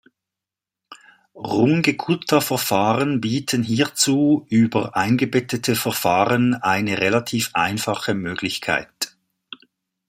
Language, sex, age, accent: German, male, 60-69, Schweizerdeutsch